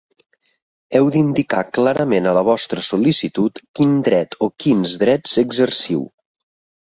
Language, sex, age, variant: Catalan, male, 30-39, Nord-Occidental